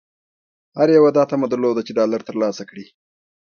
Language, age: Pashto, 30-39